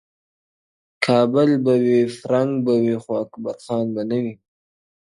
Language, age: Pashto, 19-29